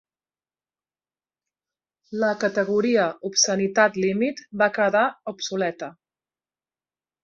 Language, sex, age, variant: Catalan, female, 40-49, Central